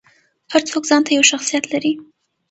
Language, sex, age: Pashto, female, 19-29